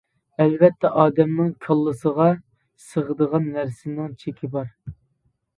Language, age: Uyghur, 19-29